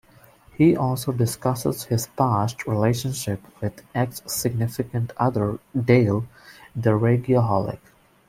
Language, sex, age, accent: English, male, 19-29, India and South Asia (India, Pakistan, Sri Lanka)